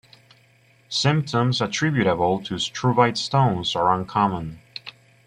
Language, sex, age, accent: English, male, 19-29, United States English